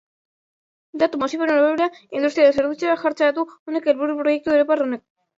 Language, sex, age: Basque, male, 40-49